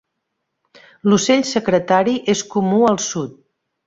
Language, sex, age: Catalan, female, 50-59